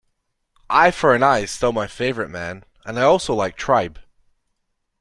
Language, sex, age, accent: English, male, 19-29, Scottish English